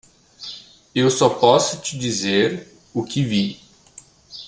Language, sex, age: Portuguese, male, 19-29